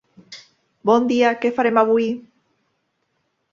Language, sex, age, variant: Catalan, female, 40-49, Central